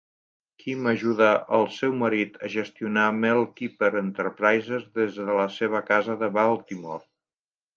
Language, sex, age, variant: Catalan, male, 50-59, Central